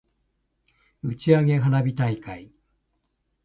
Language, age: Japanese, 70-79